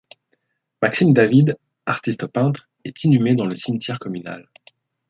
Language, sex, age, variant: French, male, 19-29, Français de métropole